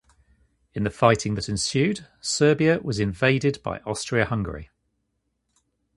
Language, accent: English, England English